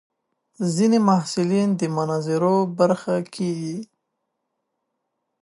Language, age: Pashto, 19-29